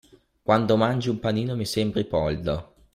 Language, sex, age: Italian, male, under 19